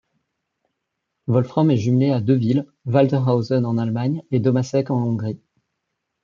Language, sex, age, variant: French, male, 30-39, Français de métropole